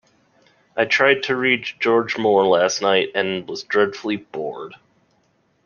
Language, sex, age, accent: English, male, 30-39, United States English